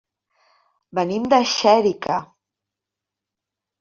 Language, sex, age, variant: Catalan, female, 50-59, Central